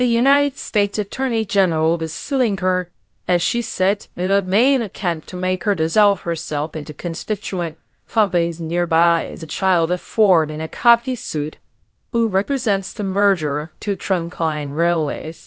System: TTS, VITS